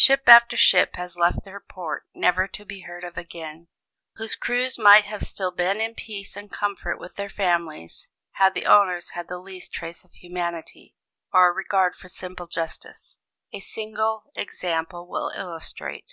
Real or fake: real